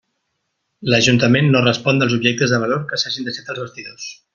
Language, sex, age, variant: Catalan, male, 30-39, Central